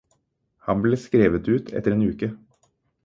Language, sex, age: Norwegian Bokmål, male, 30-39